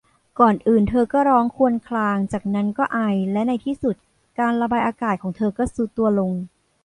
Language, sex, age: Thai, female, 30-39